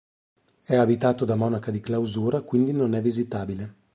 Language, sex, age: Italian, male, 40-49